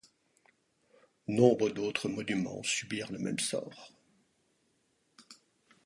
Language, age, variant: French, 40-49, Français de métropole